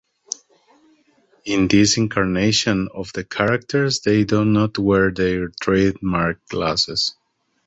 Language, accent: English, United States English